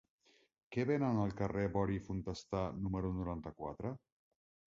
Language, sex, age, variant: Catalan, male, 40-49, Central